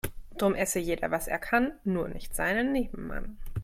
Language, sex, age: German, female, 30-39